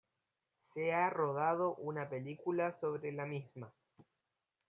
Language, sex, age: Spanish, male, 19-29